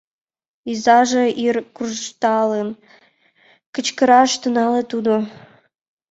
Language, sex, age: Mari, female, under 19